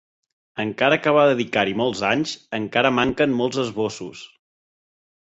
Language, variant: Catalan, Central